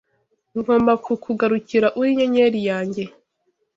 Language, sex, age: Kinyarwanda, female, 19-29